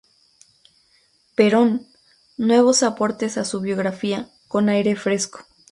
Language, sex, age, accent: Spanish, female, 30-39, México